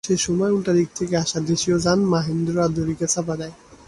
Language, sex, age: Bengali, male, 19-29